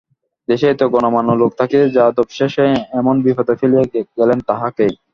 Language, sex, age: Bengali, male, 19-29